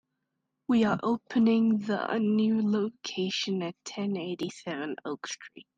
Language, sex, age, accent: English, male, under 19, United States English